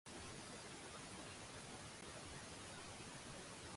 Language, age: Cantonese, 19-29